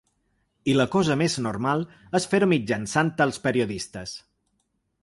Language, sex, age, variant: Catalan, male, 40-49, Balear